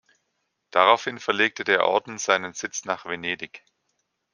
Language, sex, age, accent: German, male, 40-49, Deutschland Deutsch